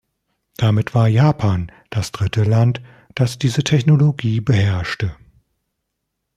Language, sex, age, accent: German, male, 40-49, Deutschland Deutsch